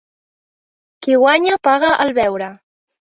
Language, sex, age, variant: Catalan, female, 19-29, Central